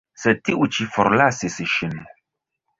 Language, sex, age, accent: Esperanto, male, 30-39, Internacia